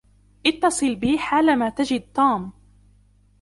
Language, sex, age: Arabic, female, under 19